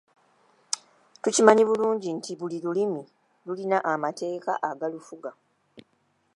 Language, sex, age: Ganda, female, 30-39